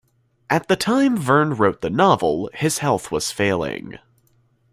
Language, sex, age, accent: English, male, under 19, United States English